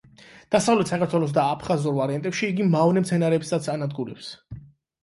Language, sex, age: Georgian, male, 30-39